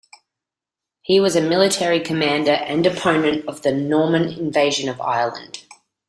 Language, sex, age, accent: English, female, 30-39, Australian English